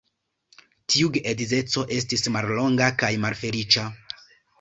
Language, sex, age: Esperanto, male, 19-29